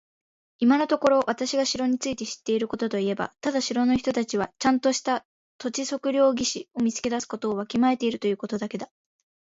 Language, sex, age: Japanese, female, 19-29